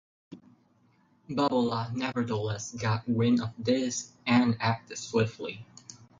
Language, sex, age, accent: English, male, under 19, United States English